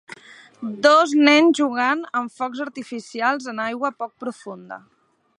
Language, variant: Catalan, Central